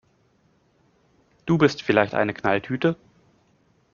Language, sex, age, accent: German, male, 30-39, Deutschland Deutsch